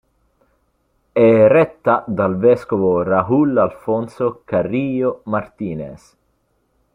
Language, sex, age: Italian, male, 19-29